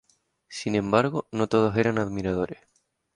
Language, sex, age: Spanish, male, 19-29